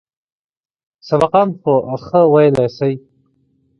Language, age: Pashto, 30-39